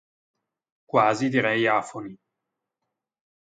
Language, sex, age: Italian, male, 40-49